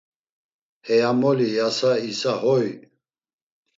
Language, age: Laz, 50-59